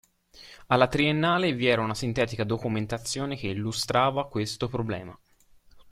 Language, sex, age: Italian, male, under 19